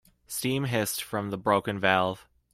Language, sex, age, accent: English, male, 19-29, United States English